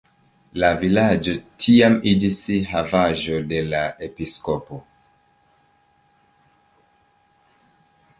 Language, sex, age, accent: Esperanto, male, 30-39, Internacia